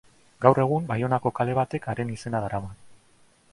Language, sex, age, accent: Basque, male, 30-39, Erdialdekoa edo Nafarra (Gipuzkoa, Nafarroa)